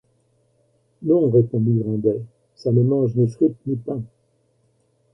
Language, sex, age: French, male, 70-79